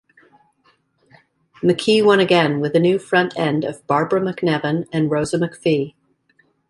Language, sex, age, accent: English, female, 40-49, United States English